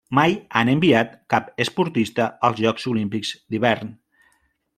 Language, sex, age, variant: Catalan, male, 40-49, Central